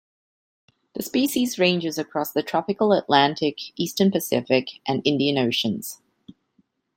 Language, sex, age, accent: English, female, 30-39, Australian English